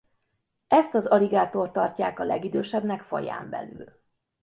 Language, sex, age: Hungarian, female, 50-59